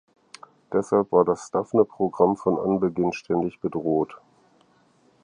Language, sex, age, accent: German, male, 50-59, Deutschland Deutsch